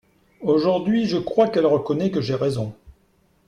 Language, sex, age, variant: French, male, 40-49, Français de métropole